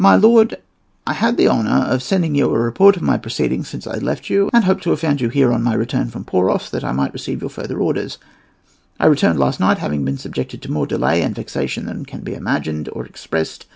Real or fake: real